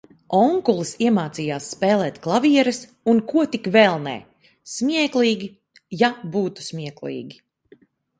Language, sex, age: Latvian, female, 19-29